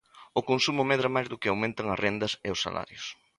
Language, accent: Galician, Normativo (estándar)